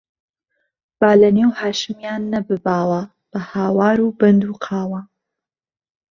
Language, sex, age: Central Kurdish, female, 19-29